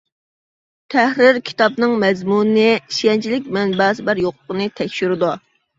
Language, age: Uyghur, 30-39